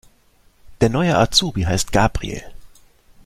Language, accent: German, Deutschland Deutsch